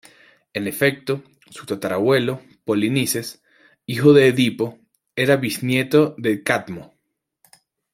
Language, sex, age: Spanish, male, 19-29